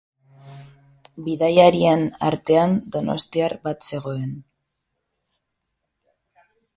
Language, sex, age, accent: Basque, female, 19-29, Mendebalekoa (Araba, Bizkaia, Gipuzkoako mendebaleko herri batzuk)